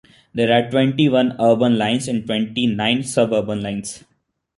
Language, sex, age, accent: English, male, 19-29, India and South Asia (India, Pakistan, Sri Lanka)